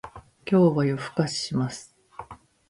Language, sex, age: Japanese, female, 40-49